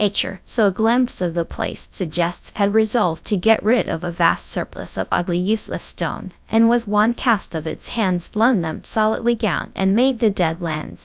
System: TTS, GradTTS